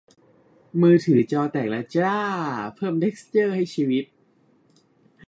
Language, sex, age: Thai, male, 19-29